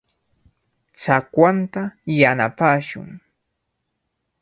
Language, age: Cajatambo North Lima Quechua, 19-29